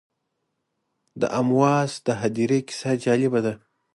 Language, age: Pashto, 19-29